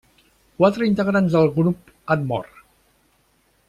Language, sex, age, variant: Catalan, male, 60-69, Central